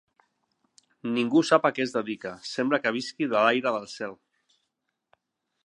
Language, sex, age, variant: Catalan, male, 40-49, Central